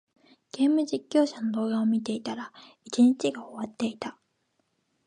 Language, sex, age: Japanese, female, 19-29